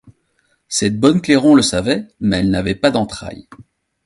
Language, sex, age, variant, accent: French, male, 40-49, Français d'Europe, Français de Belgique